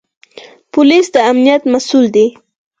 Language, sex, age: Pashto, female, under 19